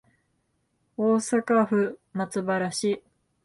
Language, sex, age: Japanese, female, 19-29